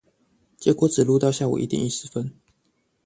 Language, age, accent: Chinese, 19-29, 出生地：彰化縣